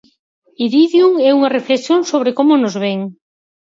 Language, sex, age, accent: Galician, female, 50-59, Central (gheada)